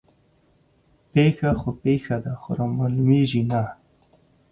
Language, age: Pashto, 19-29